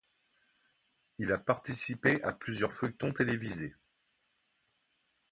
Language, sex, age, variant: French, male, 40-49, Français de métropole